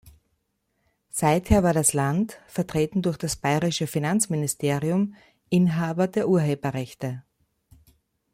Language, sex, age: German, female, 50-59